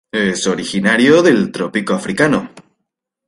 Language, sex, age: Spanish, male, 19-29